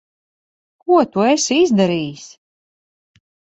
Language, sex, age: Latvian, female, 40-49